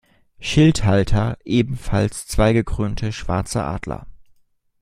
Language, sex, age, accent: German, male, 19-29, Deutschland Deutsch